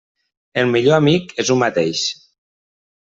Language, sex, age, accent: Catalan, male, 40-49, valencià